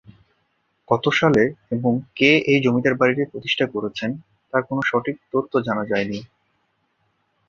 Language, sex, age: Bengali, male, 19-29